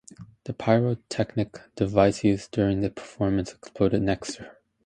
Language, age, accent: English, 19-29, United States English